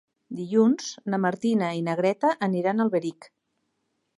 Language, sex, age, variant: Catalan, female, 50-59, Central